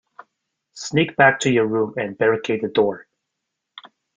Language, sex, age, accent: English, male, 30-39, Canadian English